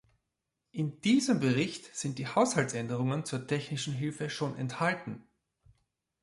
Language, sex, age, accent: German, male, 40-49, Österreichisches Deutsch